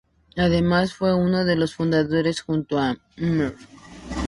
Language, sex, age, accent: Spanish, female, 19-29, México